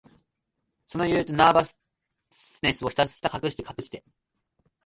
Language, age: Japanese, 19-29